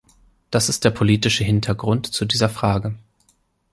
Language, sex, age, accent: German, male, 19-29, Deutschland Deutsch